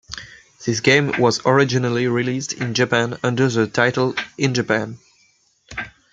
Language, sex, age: English, male, 19-29